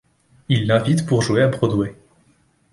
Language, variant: French, Français de métropole